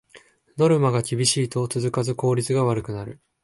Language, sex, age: Japanese, male, 19-29